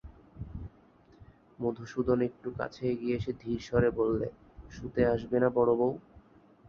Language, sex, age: Bengali, male, 19-29